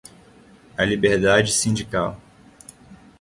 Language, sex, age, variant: Portuguese, male, 19-29, Portuguese (Brasil)